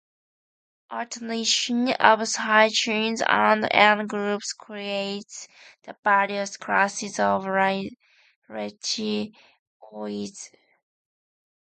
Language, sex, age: English, female, 19-29